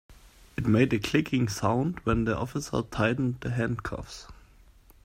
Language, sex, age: English, male, 30-39